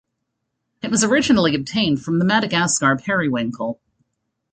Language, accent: English, Canadian English